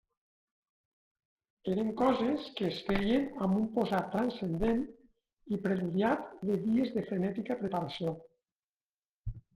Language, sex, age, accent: Catalan, male, 50-59, valencià